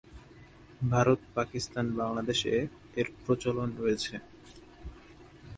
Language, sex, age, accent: Bengali, male, 19-29, Standard Bengali